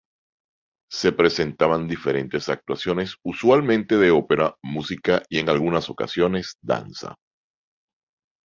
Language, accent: Spanish, Caribe: Cuba, Venezuela, Puerto Rico, República Dominicana, Panamá, Colombia caribeña, México caribeño, Costa del golfo de México